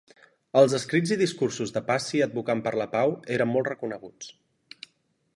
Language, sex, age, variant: Catalan, male, 19-29, Central